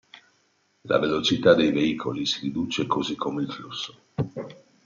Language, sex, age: Italian, male, 50-59